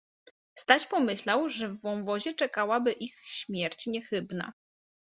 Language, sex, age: Polish, female, 30-39